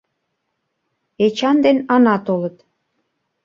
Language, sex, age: Mari, female, 40-49